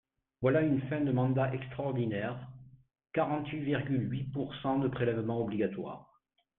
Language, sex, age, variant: French, male, 50-59, Français de métropole